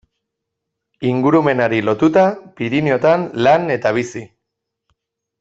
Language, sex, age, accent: Basque, male, 30-39, Erdialdekoa edo Nafarra (Gipuzkoa, Nafarroa)